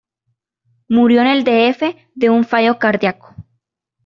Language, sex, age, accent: Spanish, female, under 19, América central